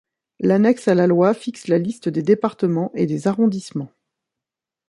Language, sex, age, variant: French, female, 30-39, Français de métropole